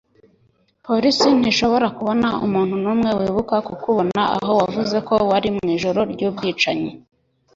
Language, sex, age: Kinyarwanda, male, under 19